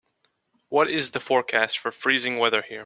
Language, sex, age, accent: English, male, 19-29, United States English